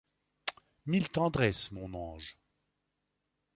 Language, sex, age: French, male, 60-69